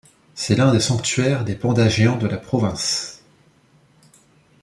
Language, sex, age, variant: French, male, 19-29, Français de métropole